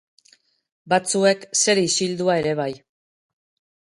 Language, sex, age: Basque, female, 50-59